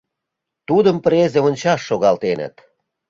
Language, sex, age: Mari, male, 40-49